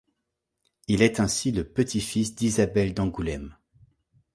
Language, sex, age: French, male, 30-39